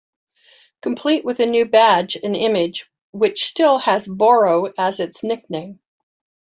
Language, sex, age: English, female, 60-69